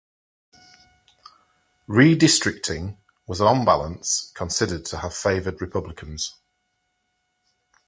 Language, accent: English, England English